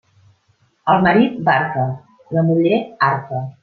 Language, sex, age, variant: Catalan, female, 50-59, Central